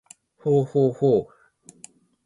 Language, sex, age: Japanese, male, 30-39